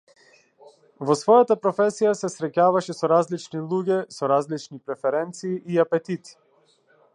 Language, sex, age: Macedonian, female, 19-29